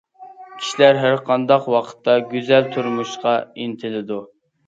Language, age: Uyghur, under 19